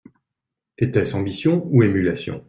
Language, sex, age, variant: French, male, 40-49, Français de métropole